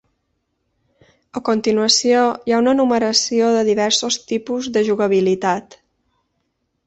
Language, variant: Catalan, Balear